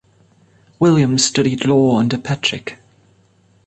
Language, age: English, 30-39